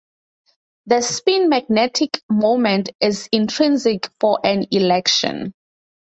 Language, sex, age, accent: English, female, 30-39, Southern African (South Africa, Zimbabwe, Namibia)